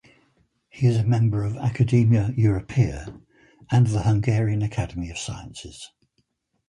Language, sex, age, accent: English, male, 70-79, England English